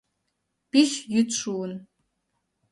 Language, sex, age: Mari, female, under 19